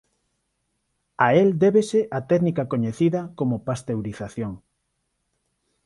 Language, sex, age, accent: Galician, male, 50-59, Neofalante